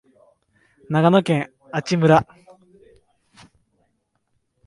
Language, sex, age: Japanese, male, under 19